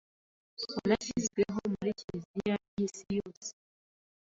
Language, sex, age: Kinyarwanda, female, 19-29